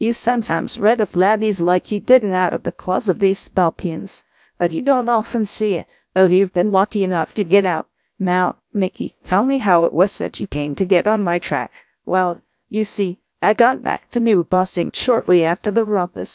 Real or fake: fake